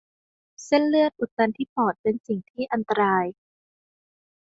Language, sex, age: Thai, female, under 19